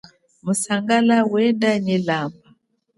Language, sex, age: Chokwe, female, 40-49